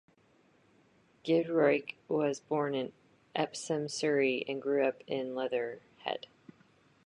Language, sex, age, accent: English, female, 30-39, United States English